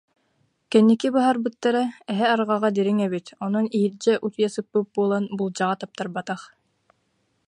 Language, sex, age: Yakut, female, 19-29